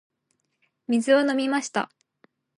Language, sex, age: Japanese, female, 19-29